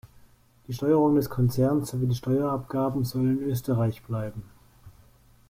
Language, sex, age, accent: German, male, 19-29, Deutschland Deutsch